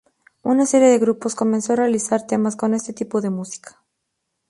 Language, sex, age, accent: Spanish, female, 19-29, México